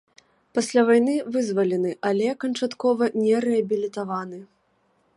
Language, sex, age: Belarusian, female, 19-29